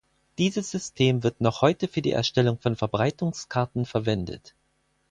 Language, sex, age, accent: German, male, 40-49, Deutschland Deutsch